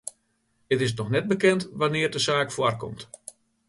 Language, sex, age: Western Frisian, male, 50-59